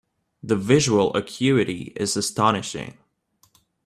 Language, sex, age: English, male, 19-29